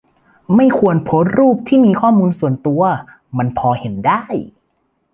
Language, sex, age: Thai, male, 19-29